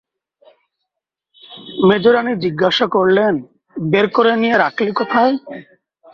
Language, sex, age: Bengali, male, 30-39